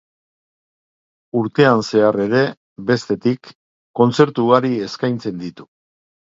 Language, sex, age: Basque, male, 60-69